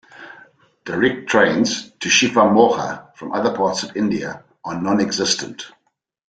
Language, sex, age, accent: English, male, 50-59, Southern African (South Africa, Zimbabwe, Namibia)